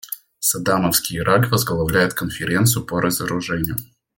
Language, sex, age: Russian, male, under 19